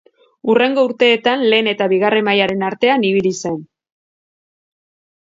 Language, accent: Basque, Mendebalekoa (Araba, Bizkaia, Gipuzkoako mendebaleko herri batzuk)